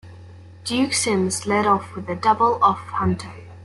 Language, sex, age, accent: English, female, under 19, England English